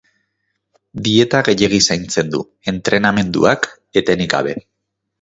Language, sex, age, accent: Basque, male, 30-39, Mendebalekoa (Araba, Bizkaia, Gipuzkoako mendebaleko herri batzuk)